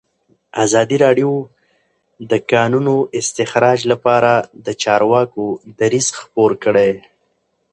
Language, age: Pashto, 19-29